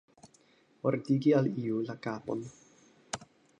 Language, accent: Esperanto, Internacia